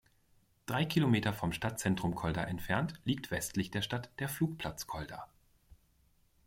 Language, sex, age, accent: German, male, 40-49, Deutschland Deutsch